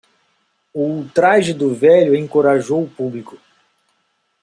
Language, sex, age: Portuguese, male, 40-49